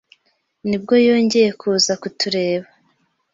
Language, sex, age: Kinyarwanda, female, 19-29